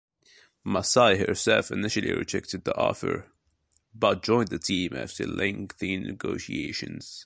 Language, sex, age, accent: English, male, under 19, United States English